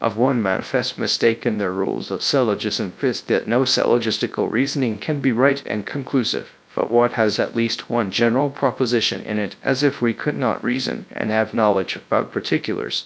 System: TTS, GradTTS